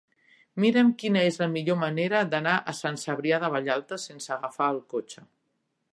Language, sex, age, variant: Catalan, female, 50-59, Central